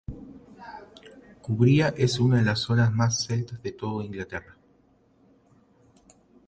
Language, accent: Spanish, América central